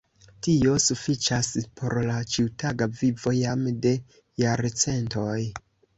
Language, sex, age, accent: Esperanto, male, 19-29, Internacia